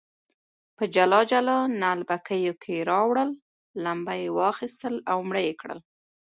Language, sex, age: Pashto, female, 30-39